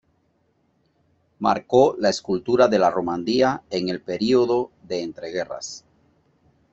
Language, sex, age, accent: Spanish, male, 40-49, Caribe: Cuba, Venezuela, Puerto Rico, República Dominicana, Panamá, Colombia caribeña, México caribeño, Costa del golfo de México